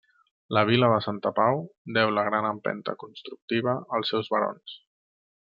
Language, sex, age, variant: Catalan, male, 30-39, Central